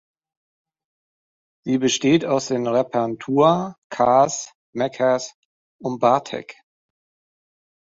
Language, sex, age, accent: German, male, 30-39, Deutschland Deutsch